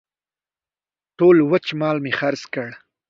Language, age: Pashto, under 19